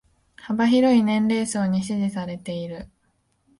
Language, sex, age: Japanese, female, 19-29